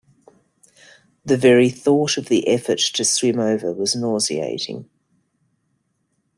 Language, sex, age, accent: English, female, 50-59, Australian English